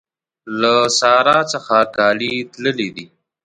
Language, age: Pashto, 19-29